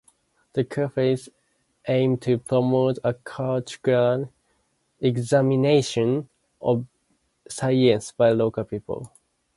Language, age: English, 19-29